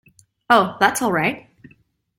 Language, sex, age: English, female, 30-39